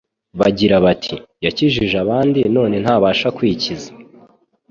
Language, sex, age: Kinyarwanda, male, 19-29